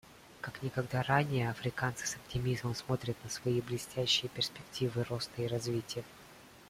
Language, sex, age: Russian, male, 19-29